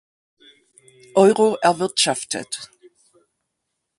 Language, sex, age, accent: German, female, 60-69, Deutschland Deutsch